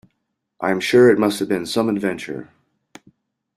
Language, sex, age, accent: English, male, 50-59, United States English